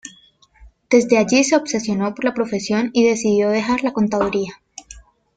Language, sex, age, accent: Spanish, female, 19-29, Andino-Pacífico: Colombia, Perú, Ecuador, oeste de Bolivia y Venezuela andina